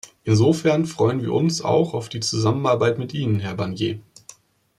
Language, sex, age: German, male, 30-39